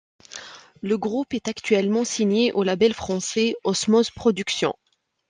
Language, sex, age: French, female, 19-29